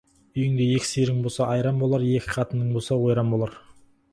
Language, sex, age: Kazakh, male, 19-29